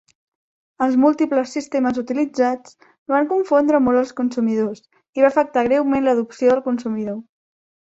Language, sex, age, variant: Catalan, female, under 19, Central